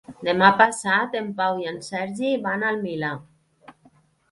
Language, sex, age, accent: Catalan, female, 30-39, valencià